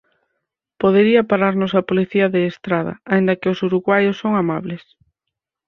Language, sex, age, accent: Galician, female, 30-39, Oriental (común en zona oriental)